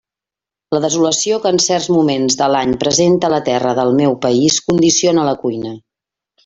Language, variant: Catalan, Central